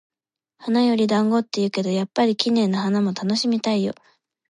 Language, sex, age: Japanese, female, under 19